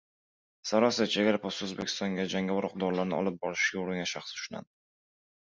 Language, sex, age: Uzbek, male, 19-29